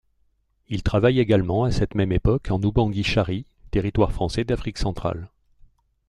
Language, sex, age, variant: French, male, 60-69, Français de métropole